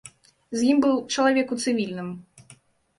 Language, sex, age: Belarusian, female, 19-29